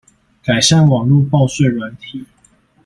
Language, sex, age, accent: Chinese, male, 19-29, 出生地：臺北市